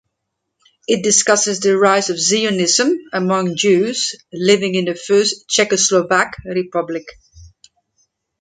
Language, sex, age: English, female, 50-59